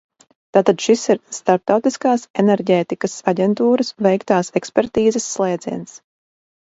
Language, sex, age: Latvian, female, 40-49